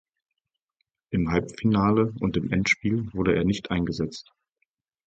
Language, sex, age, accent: German, male, 30-39, Deutschland Deutsch